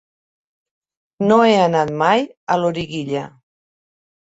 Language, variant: Catalan, Nord-Occidental